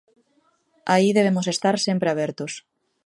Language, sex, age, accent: Galician, female, 19-29, Normativo (estándar)